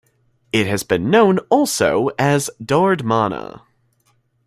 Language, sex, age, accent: English, male, under 19, United States English